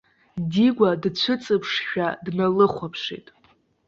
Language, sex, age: Abkhazian, female, 19-29